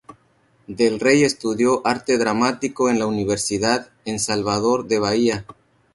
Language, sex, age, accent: Spanish, male, 30-39, México